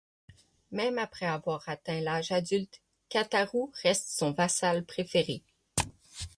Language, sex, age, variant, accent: French, female, 30-39, Français d'Amérique du Nord, Français du Canada